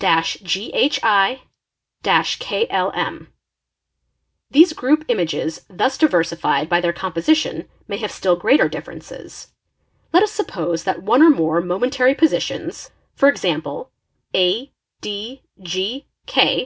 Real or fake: real